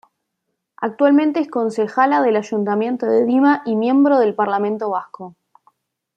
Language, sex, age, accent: Spanish, female, under 19, Rioplatense: Argentina, Uruguay, este de Bolivia, Paraguay